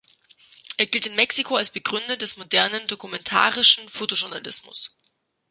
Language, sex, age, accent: German, female, 30-39, Deutschland Deutsch